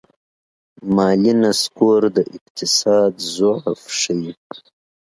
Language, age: Pashto, 19-29